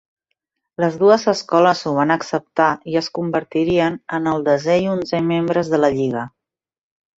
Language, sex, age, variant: Catalan, female, 40-49, Central